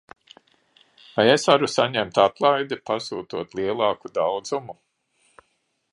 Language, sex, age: Latvian, male, 70-79